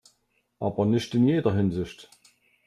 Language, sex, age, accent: German, male, 50-59, Deutschland Deutsch